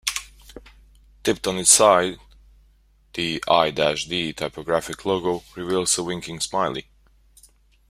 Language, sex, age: English, male, 19-29